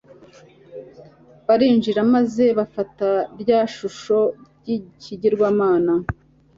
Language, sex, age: Kinyarwanda, female, 50-59